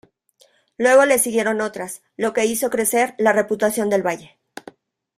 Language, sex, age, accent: Spanish, female, 40-49, México